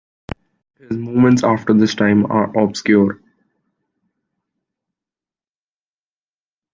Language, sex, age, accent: English, male, 19-29, United States English